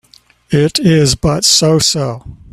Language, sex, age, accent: English, male, 70-79, United States English